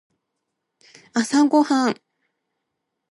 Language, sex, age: Japanese, female, 19-29